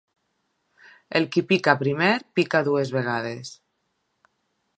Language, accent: Catalan, apitxat